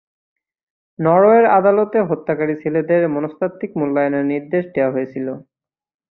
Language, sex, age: Bengali, male, 19-29